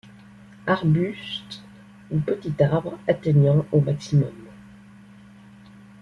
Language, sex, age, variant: French, male, under 19, Français de métropole